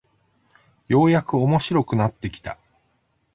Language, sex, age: Japanese, male, 40-49